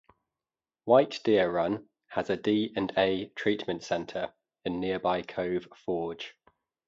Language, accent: English, England English